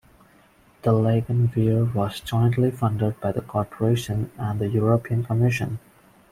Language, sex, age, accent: English, male, 19-29, India and South Asia (India, Pakistan, Sri Lanka)